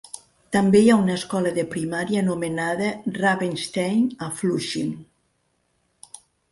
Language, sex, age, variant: Catalan, female, 60-69, Central